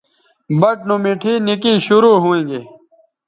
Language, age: Bateri, 19-29